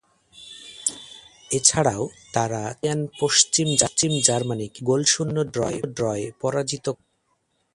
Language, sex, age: Bengali, male, 30-39